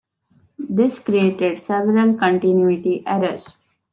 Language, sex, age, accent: English, female, 19-29, India and South Asia (India, Pakistan, Sri Lanka)